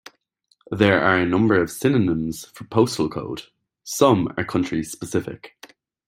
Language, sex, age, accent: English, male, 19-29, Irish English